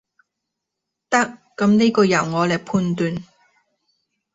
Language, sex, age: Cantonese, female, 19-29